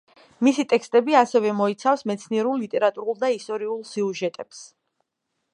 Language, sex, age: Georgian, female, 19-29